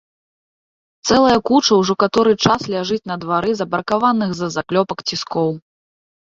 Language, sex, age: Belarusian, female, 30-39